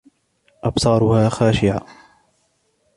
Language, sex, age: Arabic, male, 19-29